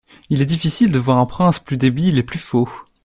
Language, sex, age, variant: French, male, 19-29, Français de métropole